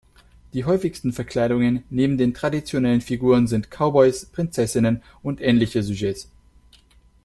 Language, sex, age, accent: German, male, 19-29, Deutschland Deutsch